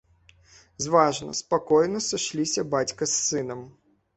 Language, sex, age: Belarusian, male, 19-29